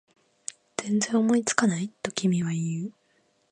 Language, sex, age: Japanese, female, 19-29